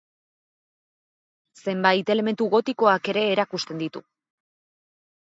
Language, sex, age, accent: Basque, female, 19-29, Erdialdekoa edo Nafarra (Gipuzkoa, Nafarroa)